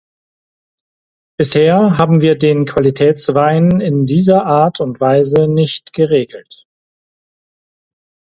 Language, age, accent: German, 40-49, Deutschland Deutsch